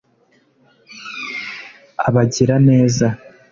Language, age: Kinyarwanda, 19-29